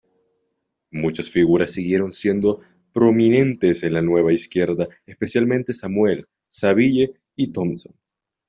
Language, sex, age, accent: Spanish, male, under 19, Andino-Pacífico: Colombia, Perú, Ecuador, oeste de Bolivia y Venezuela andina